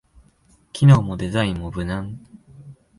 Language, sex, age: Japanese, male, 19-29